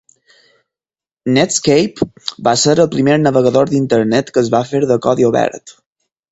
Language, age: Catalan, 19-29